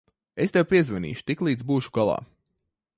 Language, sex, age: Latvian, male, 19-29